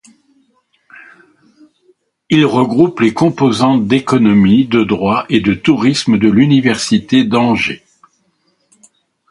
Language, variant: French, Français de métropole